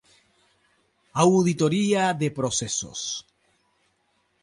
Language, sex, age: Spanish, male, 30-39